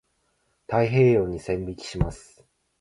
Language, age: Japanese, 19-29